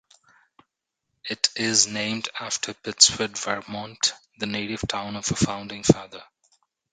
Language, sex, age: English, male, 30-39